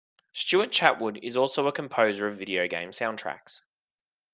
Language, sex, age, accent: English, male, 19-29, Australian English